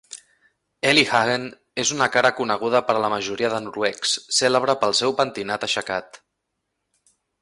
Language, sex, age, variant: Catalan, male, 19-29, Central